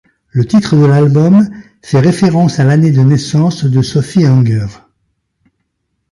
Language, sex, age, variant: French, male, 70-79, Français de métropole